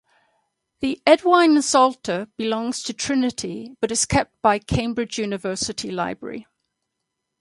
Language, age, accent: English, 70-79, England English